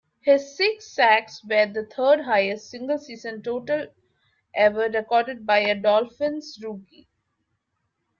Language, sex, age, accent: English, female, 30-39, India and South Asia (India, Pakistan, Sri Lanka)